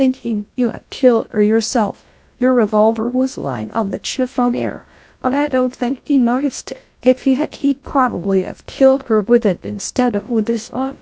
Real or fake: fake